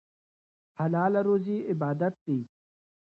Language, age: Pashto, 19-29